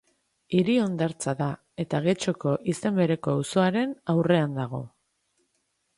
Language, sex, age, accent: Basque, female, 30-39, Erdialdekoa edo Nafarra (Gipuzkoa, Nafarroa)